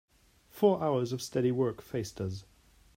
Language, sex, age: English, male, 30-39